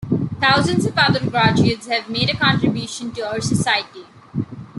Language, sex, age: English, female, under 19